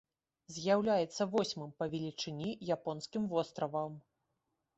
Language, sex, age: Belarusian, female, 30-39